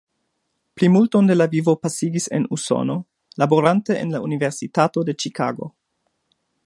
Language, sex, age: Esperanto, male, 30-39